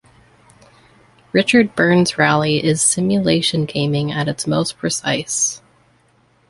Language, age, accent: English, 19-29, United States English